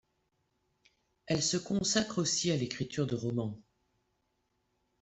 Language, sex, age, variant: French, female, 60-69, Français de métropole